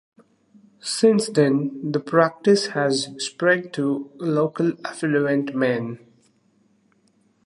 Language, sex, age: English, male, 30-39